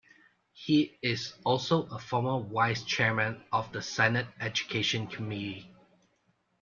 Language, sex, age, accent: English, male, 40-49, Malaysian English